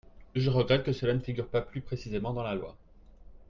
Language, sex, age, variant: French, male, 30-39, Français de métropole